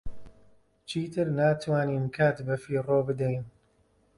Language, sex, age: Central Kurdish, male, 40-49